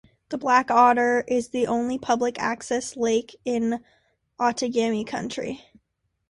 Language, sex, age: English, female, under 19